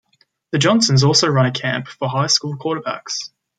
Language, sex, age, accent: English, male, under 19, Australian English